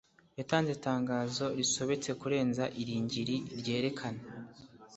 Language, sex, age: Kinyarwanda, male, under 19